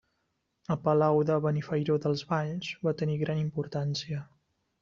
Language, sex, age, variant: Catalan, male, 30-39, Central